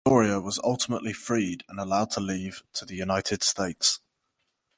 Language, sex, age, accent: English, male, 19-29, England English